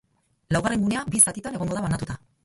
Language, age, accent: Basque, 50-59, Erdialdekoa edo Nafarra (Gipuzkoa, Nafarroa)